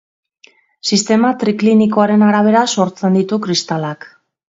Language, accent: Basque, Mendebalekoa (Araba, Bizkaia, Gipuzkoako mendebaleko herri batzuk)